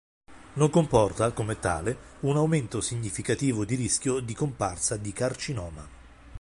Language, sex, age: Italian, male, 50-59